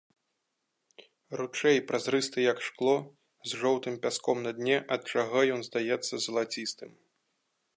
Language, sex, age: Belarusian, male, 19-29